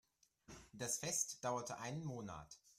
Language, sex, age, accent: German, male, under 19, Deutschland Deutsch